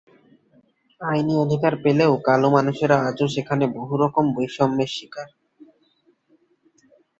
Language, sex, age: Bengali, male, 19-29